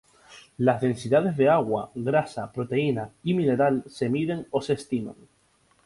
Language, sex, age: Spanish, male, 19-29